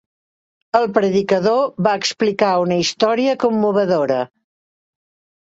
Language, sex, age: Catalan, female, 60-69